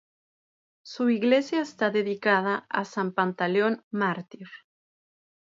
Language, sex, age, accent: Spanish, female, 30-39, México